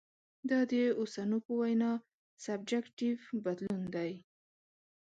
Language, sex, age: Pashto, female, 19-29